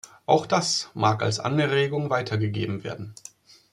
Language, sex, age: German, male, 30-39